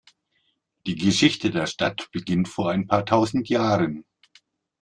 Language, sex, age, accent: German, male, 50-59, Deutschland Deutsch